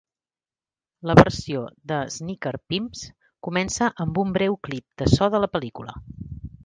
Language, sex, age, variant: Catalan, female, 40-49, Central